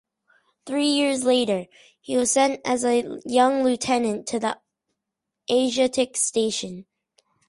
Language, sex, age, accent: English, male, under 19, United States English